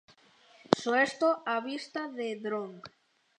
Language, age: Galician, under 19